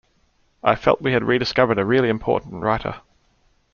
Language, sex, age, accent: English, male, 40-49, Australian English